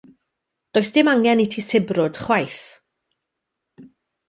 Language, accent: Welsh, Y Deyrnas Unedig Cymraeg